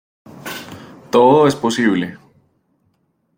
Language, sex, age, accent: Spanish, male, 19-29, Andino-Pacífico: Colombia, Perú, Ecuador, oeste de Bolivia y Venezuela andina